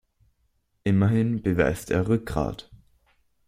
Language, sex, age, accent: German, male, under 19, Österreichisches Deutsch